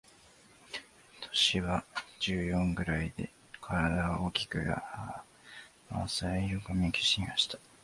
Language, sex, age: Japanese, male, 19-29